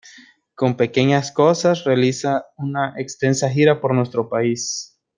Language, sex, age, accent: Spanish, male, 19-29, América central